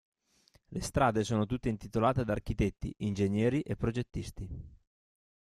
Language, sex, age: Italian, male, 30-39